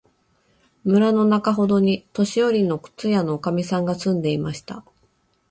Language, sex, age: Japanese, female, 40-49